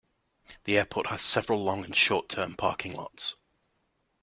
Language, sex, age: English, male, 19-29